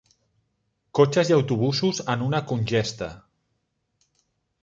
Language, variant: Catalan, Central